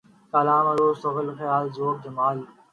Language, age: Urdu, 19-29